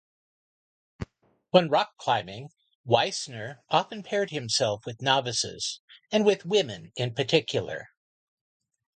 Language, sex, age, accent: English, male, 60-69, United States English